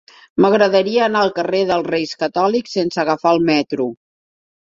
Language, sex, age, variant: Catalan, female, 50-59, Central